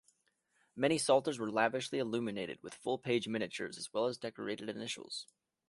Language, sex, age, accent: English, male, under 19, United States English